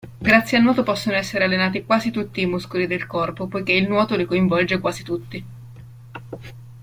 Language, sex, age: Italian, female, 19-29